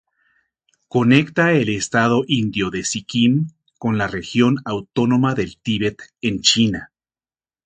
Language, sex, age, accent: Spanish, male, 50-59, México